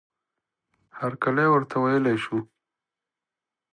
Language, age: Pashto, 30-39